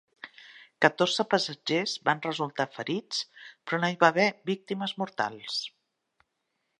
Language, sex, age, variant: Catalan, female, 50-59, Central